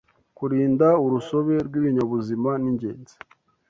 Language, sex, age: Kinyarwanda, male, 19-29